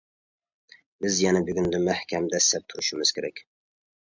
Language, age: Uyghur, 30-39